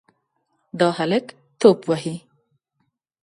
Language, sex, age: Pashto, female, 30-39